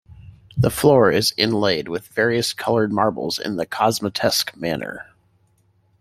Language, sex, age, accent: English, male, 50-59, United States English